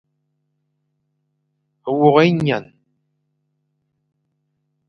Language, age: Fang, 40-49